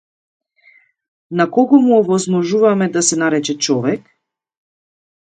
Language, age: Macedonian, under 19